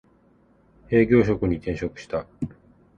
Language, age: Japanese, 30-39